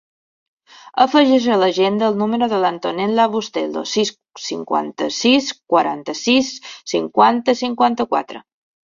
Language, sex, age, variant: Catalan, female, 30-39, Balear